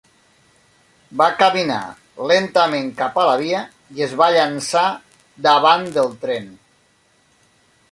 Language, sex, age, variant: Catalan, male, 40-49, Nord-Occidental